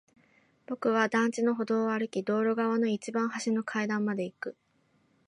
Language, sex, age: Japanese, female, 19-29